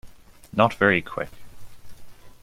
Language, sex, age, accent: English, male, 19-29, New Zealand English